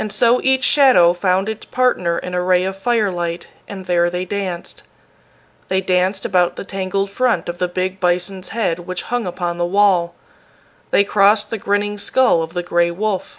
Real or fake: real